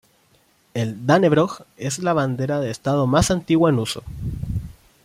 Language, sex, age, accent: Spanish, male, 19-29, Chileno: Chile, Cuyo